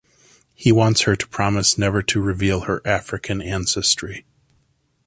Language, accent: English, United States English